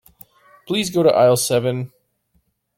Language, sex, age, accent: English, male, 30-39, Canadian English